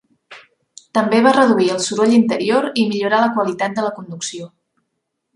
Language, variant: Catalan, Central